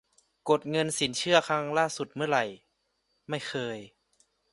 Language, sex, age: Thai, male, 19-29